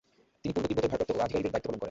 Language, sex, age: Bengali, male, 19-29